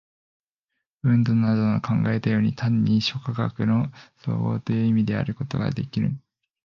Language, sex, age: Japanese, male, 19-29